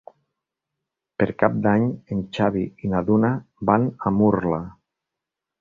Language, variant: Catalan, Nord-Occidental